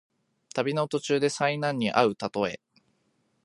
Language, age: Japanese, 19-29